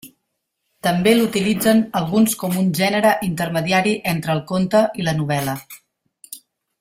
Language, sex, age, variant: Catalan, female, 40-49, Central